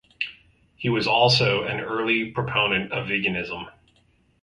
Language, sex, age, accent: English, male, 40-49, United States English